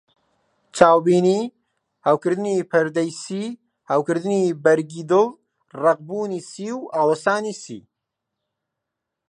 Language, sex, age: Central Kurdish, male, 19-29